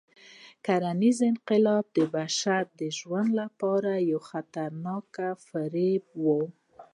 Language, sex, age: Pashto, female, 30-39